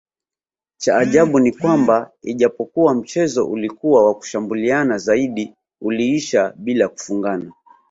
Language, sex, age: Swahili, male, 30-39